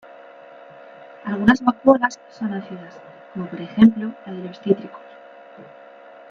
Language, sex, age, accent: Spanish, female, 19-29, España: Norte peninsular (Asturias, Castilla y León, Cantabria, País Vasco, Navarra, Aragón, La Rioja, Guadalajara, Cuenca)